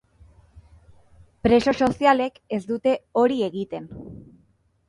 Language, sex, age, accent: Basque, female, 30-39, Mendebalekoa (Araba, Bizkaia, Gipuzkoako mendebaleko herri batzuk)